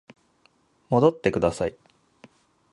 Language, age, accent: Japanese, 30-39, 標準